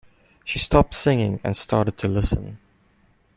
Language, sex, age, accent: English, male, 19-29, Southern African (South Africa, Zimbabwe, Namibia)